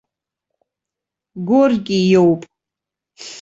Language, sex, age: Abkhazian, female, 40-49